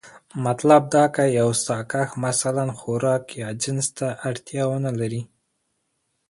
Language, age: Pashto, 19-29